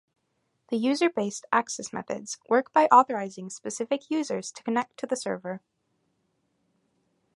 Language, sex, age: English, female, under 19